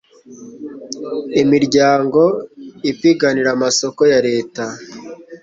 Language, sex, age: Kinyarwanda, male, 40-49